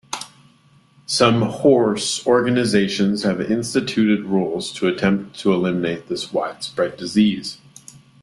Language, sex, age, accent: English, male, 30-39, United States English